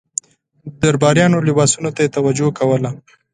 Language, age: Pashto, 30-39